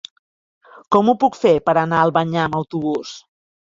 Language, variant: Catalan, Central